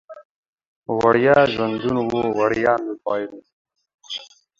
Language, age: Pashto, 30-39